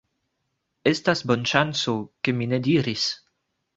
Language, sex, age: Esperanto, male, 19-29